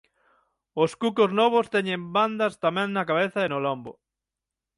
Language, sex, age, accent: Galician, male, 30-39, Atlántico (seseo e gheada); Central (gheada); Normativo (estándar)